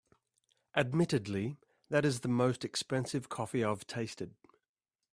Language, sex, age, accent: English, male, 50-59, Australian English